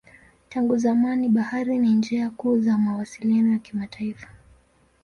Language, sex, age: Swahili, female, 19-29